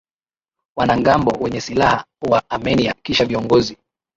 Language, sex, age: Swahili, male, 19-29